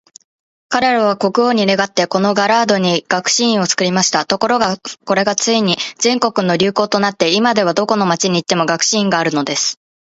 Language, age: Japanese, 19-29